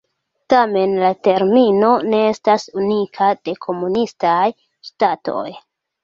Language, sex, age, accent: Esperanto, female, 19-29, Internacia